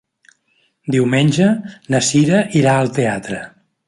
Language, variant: Catalan, Central